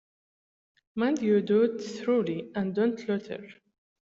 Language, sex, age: English, female, 19-29